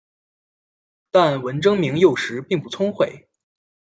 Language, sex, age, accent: Chinese, male, 19-29, 出生地：辽宁省